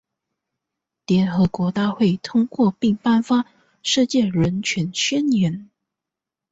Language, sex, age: Chinese, female, 19-29